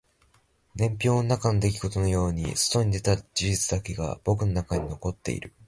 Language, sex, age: Japanese, male, 19-29